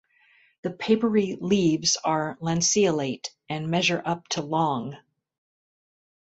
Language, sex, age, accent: English, female, 50-59, United States English